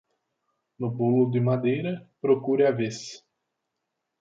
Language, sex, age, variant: Portuguese, male, 19-29, Portuguese (Brasil)